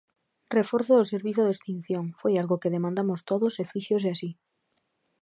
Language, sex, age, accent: Galician, female, 19-29, Normativo (estándar)